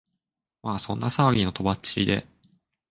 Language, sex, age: Japanese, male, 19-29